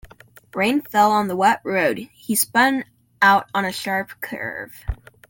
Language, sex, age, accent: English, male, under 19, United States English